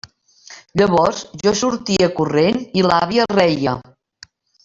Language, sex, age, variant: Catalan, female, 60-69, Central